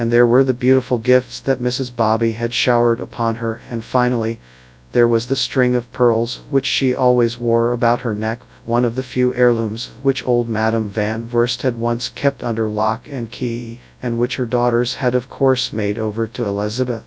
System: TTS, FastPitch